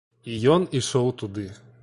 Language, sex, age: Belarusian, male, 19-29